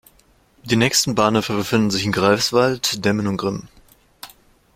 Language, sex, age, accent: German, male, under 19, Deutschland Deutsch